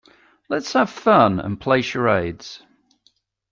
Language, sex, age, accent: English, male, 50-59, England English